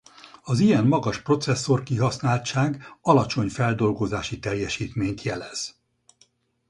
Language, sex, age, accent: Hungarian, male, 70-79, budapesti